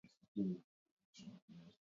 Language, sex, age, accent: Basque, female, 40-49, Mendebalekoa (Araba, Bizkaia, Gipuzkoako mendebaleko herri batzuk)